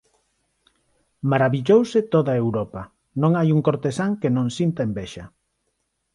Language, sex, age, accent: Galician, male, 50-59, Neofalante